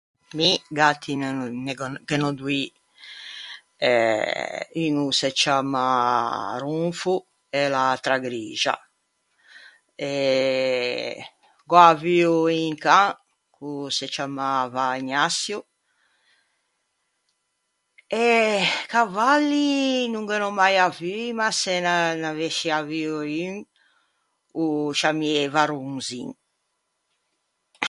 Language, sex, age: Ligurian, female, 60-69